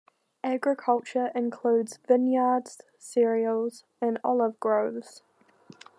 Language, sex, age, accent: English, female, 19-29, New Zealand English